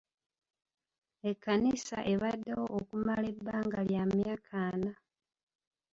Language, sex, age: Ganda, female, 30-39